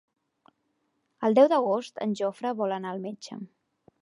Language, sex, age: Catalan, female, 19-29